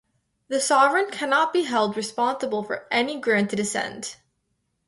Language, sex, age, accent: English, female, under 19, United States English